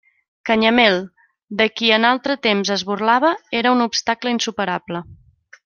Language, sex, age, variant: Catalan, female, 30-39, Central